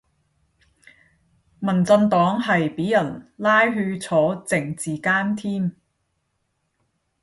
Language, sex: Cantonese, female